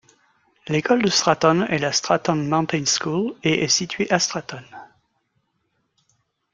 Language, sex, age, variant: French, male, 30-39, Français de métropole